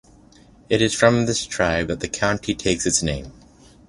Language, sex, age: English, male, 19-29